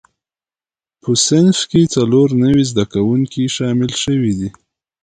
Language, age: Pashto, 19-29